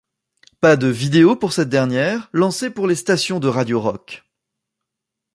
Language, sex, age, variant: French, male, 30-39, Français de métropole